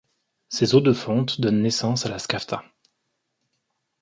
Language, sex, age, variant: French, male, 30-39, Français de métropole